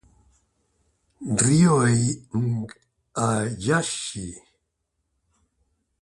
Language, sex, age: Spanish, male, 60-69